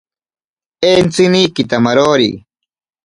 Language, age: Ashéninka Perené, 40-49